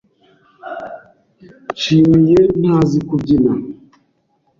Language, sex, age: Kinyarwanda, male, 30-39